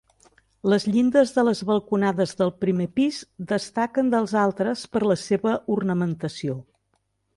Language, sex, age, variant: Catalan, female, 60-69, Central